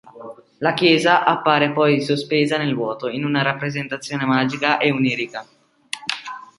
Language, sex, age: Italian, female, under 19